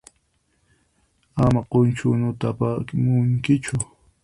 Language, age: Puno Quechua, 19-29